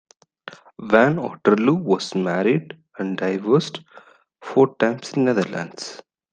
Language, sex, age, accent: English, male, 19-29, India and South Asia (India, Pakistan, Sri Lanka)